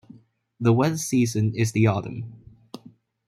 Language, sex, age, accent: English, male, 19-29, United States English